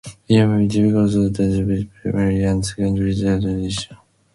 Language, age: English, 19-29